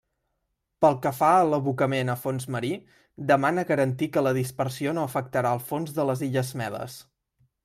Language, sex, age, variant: Catalan, male, 19-29, Central